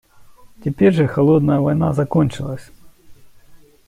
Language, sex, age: Russian, male, 40-49